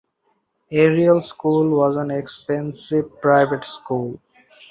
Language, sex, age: English, male, 19-29